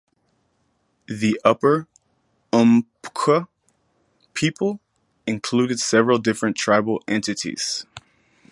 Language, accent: English, United States English